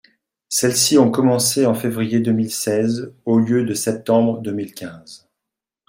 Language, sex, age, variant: French, male, 40-49, Français de métropole